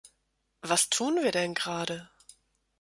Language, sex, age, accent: German, female, 40-49, Deutschland Deutsch